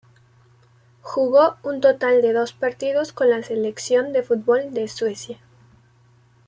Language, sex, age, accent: Spanish, female, 19-29, México